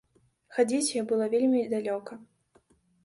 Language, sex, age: Belarusian, female, 19-29